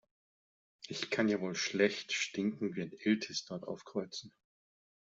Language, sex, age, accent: German, male, 50-59, Deutschland Deutsch